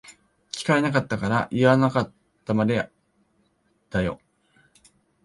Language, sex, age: Japanese, male, 19-29